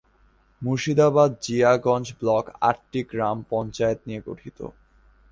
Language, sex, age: Bengali, male, under 19